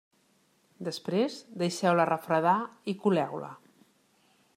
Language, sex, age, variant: Catalan, female, 40-49, Central